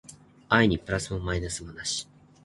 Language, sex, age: Japanese, male, 19-29